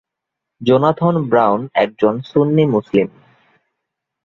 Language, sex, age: Bengali, male, 19-29